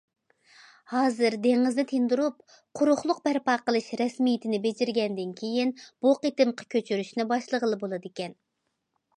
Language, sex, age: Uyghur, female, 19-29